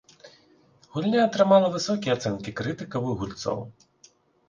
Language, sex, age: Belarusian, male, 30-39